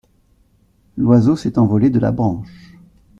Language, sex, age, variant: French, male, 40-49, Français de métropole